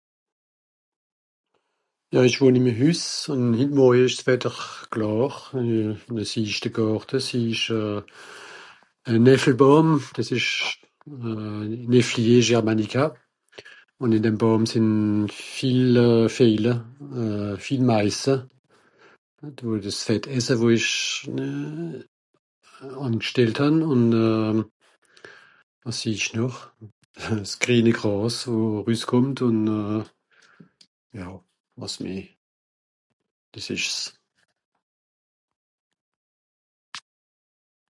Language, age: Swiss German, 60-69